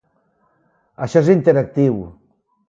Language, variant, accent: Catalan, Valencià meridional, valencià